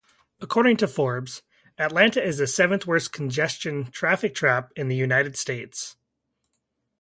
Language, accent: English, United States English